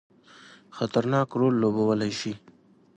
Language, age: Pashto, 19-29